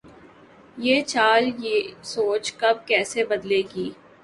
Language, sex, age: Urdu, female, 19-29